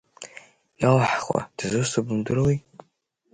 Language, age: Abkhazian, under 19